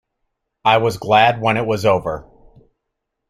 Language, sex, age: English, male, 40-49